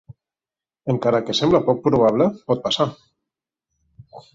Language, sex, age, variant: Catalan, male, 40-49, Central